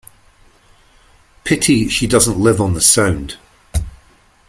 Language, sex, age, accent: English, male, 50-59, Scottish English